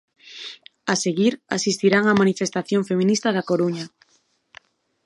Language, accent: Galician, Normativo (estándar)